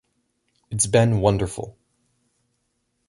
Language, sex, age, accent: English, male, under 19, United States English